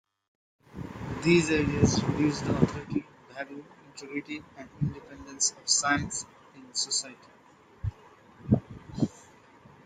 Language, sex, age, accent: English, male, 19-29, India and South Asia (India, Pakistan, Sri Lanka)